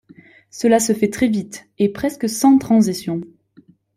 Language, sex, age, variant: French, female, 19-29, Français de métropole